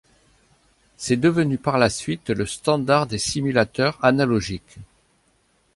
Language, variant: French, Français de métropole